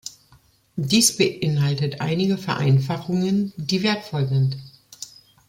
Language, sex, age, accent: German, female, 50-59, Deutschland Deutsch